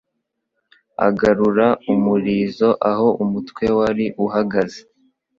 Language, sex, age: Kinyarwanda, male, under 19